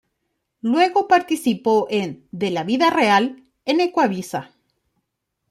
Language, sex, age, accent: Spanish, female, 30-39, Rioplatense: Argentina, Uruguay, este de Bolivia, Paraguay